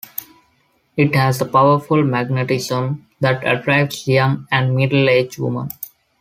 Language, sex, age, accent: English, male, 19-29, India and South Asia (India, Pakistan, Sri Lanka)